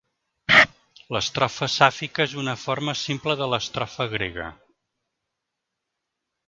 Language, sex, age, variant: Catalan, male, 50-59, Central